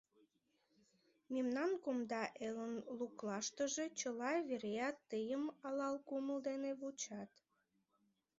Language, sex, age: Mari, female, 19-29